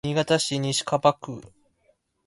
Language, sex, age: Japanese, male, 19-29